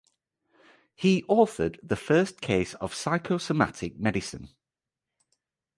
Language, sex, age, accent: English, male, 30-39, England English